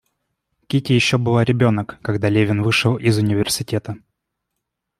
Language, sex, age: Russian, male, 19-29